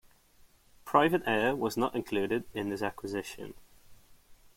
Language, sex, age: English, male, 19-29